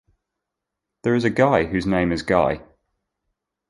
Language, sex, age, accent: English, male, 30-39, England English